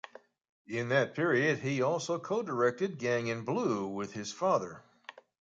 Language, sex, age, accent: English, male, 70-79, United States English